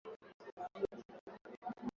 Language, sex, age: Swahili, male, 19-29